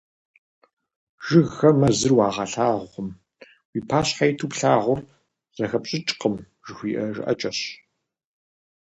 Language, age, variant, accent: Kabardian, 40-49, Адыгэбзэ (Къэбэрдей, Кирил, псоми зэдай), Джылэхъстэней (Gilahsteney)